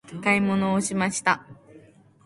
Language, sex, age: Japanese, female, under 19